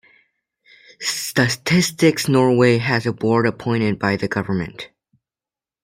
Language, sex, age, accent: English, male, under 19, United States English